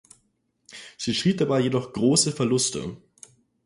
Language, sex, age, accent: German, male, 19-29, Deutschland Deutsch